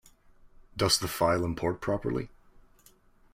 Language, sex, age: English, male, 19-29